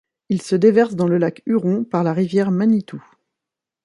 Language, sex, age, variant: French, female, 30-39, Français de métropole